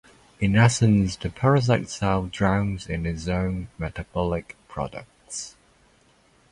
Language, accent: English, Hong Kong English